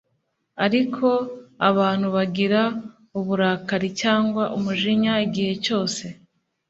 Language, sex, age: Kinyarwanda, female, 19-29